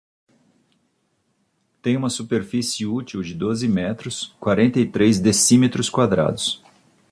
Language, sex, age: Portuguese, male, 50-59